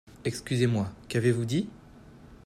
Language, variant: French, Français de métropole